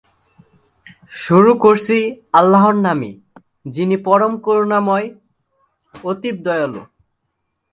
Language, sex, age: Bengali, male, 19-29